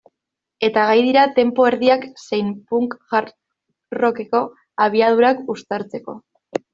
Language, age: Basque, 19-29